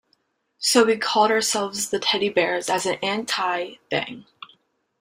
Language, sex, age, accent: English, female, 19-29, United States English